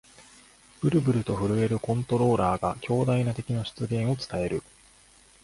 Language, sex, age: Japanese, male, 30-39